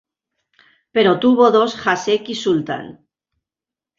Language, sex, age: Spanish, female, 50-59